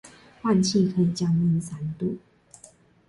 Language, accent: Chinese, 出生地：高雄市